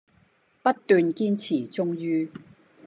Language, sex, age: Cantonese, female, 60-69